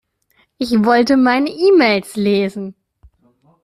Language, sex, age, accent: German, female, 30-39, Deutschland Deutsch